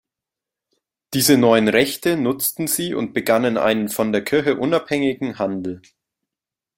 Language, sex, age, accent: German, male, 19-29, Deutschland Deutsch